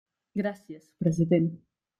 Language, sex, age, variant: Catalan, female, 19-29, Nord-Occidental